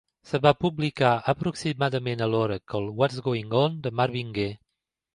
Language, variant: Catalan, Septentrional